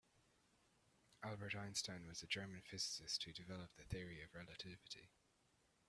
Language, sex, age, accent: English, male, 19-29, Irish English